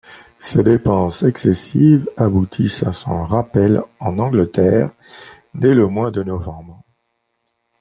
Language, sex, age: French, male, 50-59